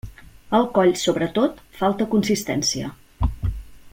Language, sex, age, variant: Catalan, female, 40-49, Central